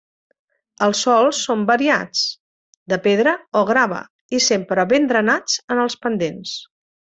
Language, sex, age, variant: Catalan, female, 50-59, Central